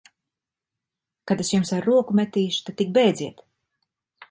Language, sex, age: Latvian, female, 50-59